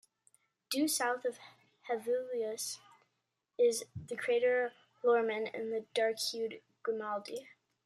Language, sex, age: English, female, 19-29